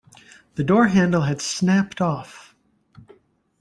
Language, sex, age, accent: English, male, 40-49, United States English